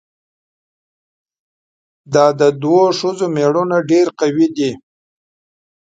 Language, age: Pashto, 40-49